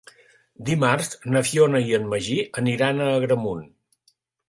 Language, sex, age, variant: Catalan, male, 60-69, Central